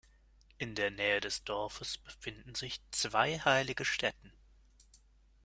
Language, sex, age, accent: German, male, 30-39, Deutschland Deutsch